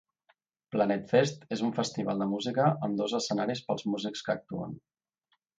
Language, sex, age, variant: Catalan, male, 40-49, Central